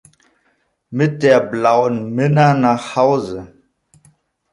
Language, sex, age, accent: German, male, 30-39, Deutschland Deutsch